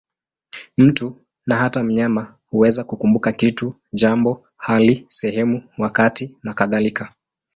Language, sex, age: Swahili, male, 19-29